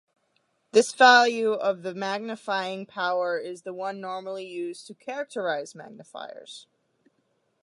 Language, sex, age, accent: English, female, under 19, United States English